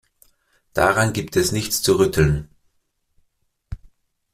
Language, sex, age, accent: German, male, 30-39, Österreichisches Deutsch